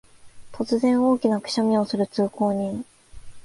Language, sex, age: Japanese, female, 19-29